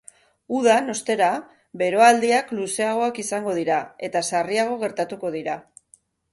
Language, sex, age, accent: Basque, female, 40-49, Mendebalekoa (Araba, Bizkaia, Gipuzkoako mendebaleko herri batzuk)